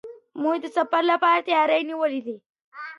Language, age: Pashto, under 19